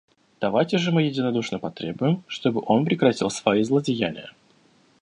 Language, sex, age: Russian, male, 19-29